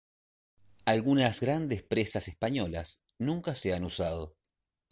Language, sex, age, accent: Spanish, male, 40-49, Rioplatense: Argentina, Uruguay, este de Bolivia, Paraguay